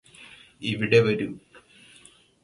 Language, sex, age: Malayalam, male, under 19